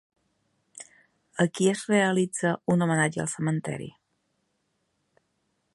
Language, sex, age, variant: Catalan, female, 30-39, Balear